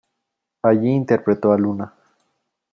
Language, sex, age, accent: Spanish, female, 60-69, México